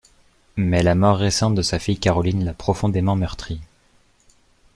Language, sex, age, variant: French, male, 19-29, Français de métropole